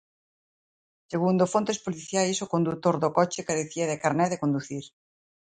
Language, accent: Galician, Atlántico (seseo e gheada)